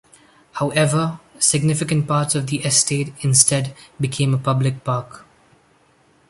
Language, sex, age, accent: English, male, 19-29, India and South Asia (India, Pakistan, Sri Lanka)